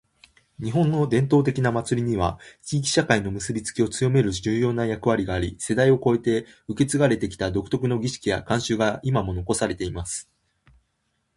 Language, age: Japanese, 19-29